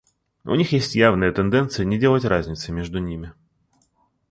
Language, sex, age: Russian, male, 30-39